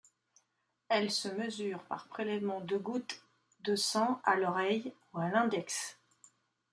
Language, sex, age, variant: French, female, 50-59, Français de métropole